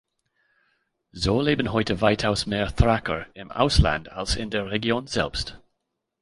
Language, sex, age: German, male, 40-49